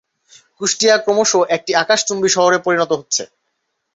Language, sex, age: Bengali, male, 19-29